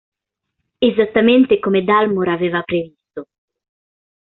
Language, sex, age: Italian, female, 19-29